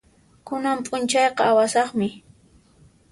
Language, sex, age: Puno Quechua, female, 19-29